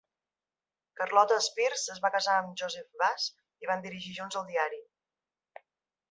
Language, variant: Catalan, Central